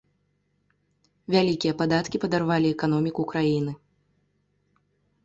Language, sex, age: Belarusian, female, 19-29